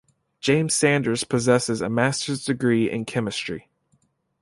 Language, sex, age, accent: English, male, 19-29, United States English